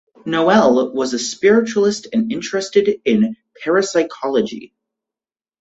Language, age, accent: English, 19-29, United States English